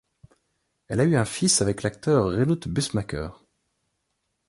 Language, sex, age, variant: French, male, 30-39, Français de métropole